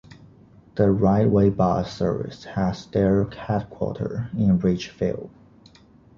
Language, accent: English, United States English